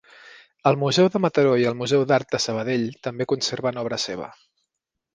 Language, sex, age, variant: Catalan, male, 30-39, Central